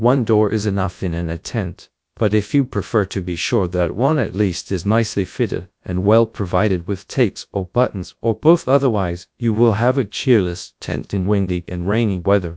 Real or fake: fake